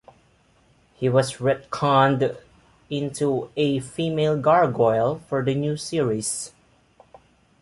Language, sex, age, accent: English, male, 19-29, Filipino